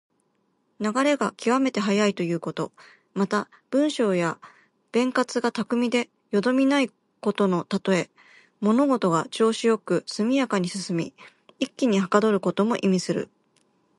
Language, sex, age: Japanese, female, 40-49